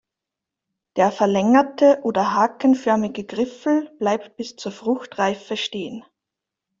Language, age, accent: German, 19-29, Österreichisches Deutsch